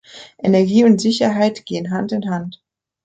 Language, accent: German, Deutschland Deutsch